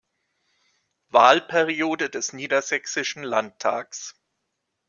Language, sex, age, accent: German, male, 40-49, Deutschland Deutsch